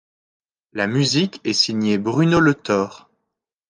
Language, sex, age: French, male, 19-29